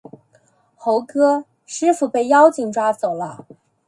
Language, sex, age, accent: Chinese, female, 30-39, 出生地：福建省